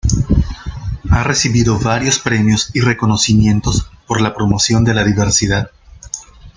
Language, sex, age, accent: Spanish, male, 40-49, Andino-Pacífico: Colombia, Perú, Ecuador, oeste de Bolivia y Venezuela andina